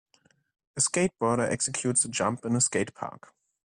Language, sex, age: English, male, 19-29